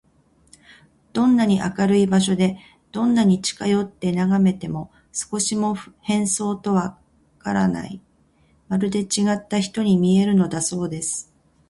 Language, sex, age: Japanese, female, 50-59